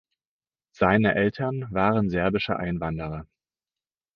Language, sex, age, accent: German, male, 19-29, Deutschland Deutsch